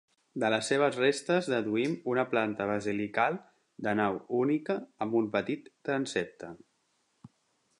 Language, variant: Catalan, Central